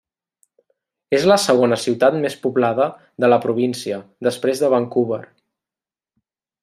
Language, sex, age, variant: Catalan, male, 19-29, Central